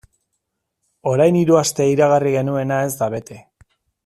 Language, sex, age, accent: Basque, male, 40-49, Erdialdekoa edo Nafarra (Gipuzkoa, Nafarroa)